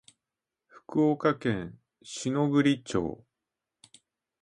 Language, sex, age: Japanese, male, 50-59